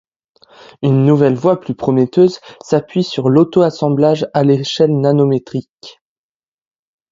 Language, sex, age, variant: French, male, under 19, Français de métropole